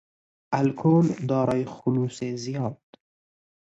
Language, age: Persian, 19-29